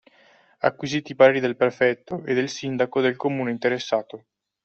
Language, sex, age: Italian, male, 19-29